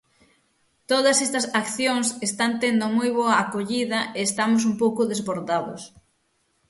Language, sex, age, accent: Galician, female, 30-39, Atlántico (seseo e gheada); Normativo (estándar)